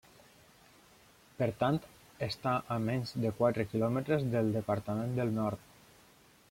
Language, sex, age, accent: Catalan, male, 30-39, valencià